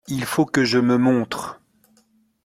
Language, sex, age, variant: French, male, 40-49, Français de métropole